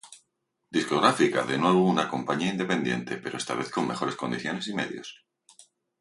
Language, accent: Spanish, España: Centro-Sur peninsular (Madrid, Toledo, Castilla-La Mancha)